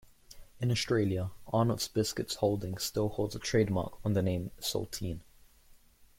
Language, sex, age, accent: English, male, under 19, England English